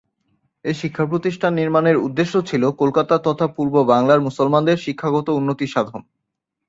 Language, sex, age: Bengali, male, 19-29